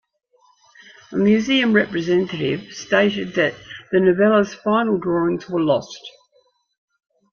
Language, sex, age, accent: English, female, 60-69, Australian English